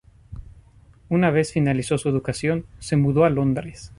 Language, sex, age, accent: Spanish, male, 30-39, México